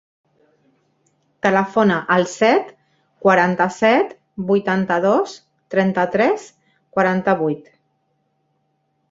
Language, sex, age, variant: Catalan, female, 40-49, Central